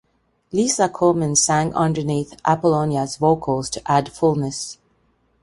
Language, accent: English, Canadian English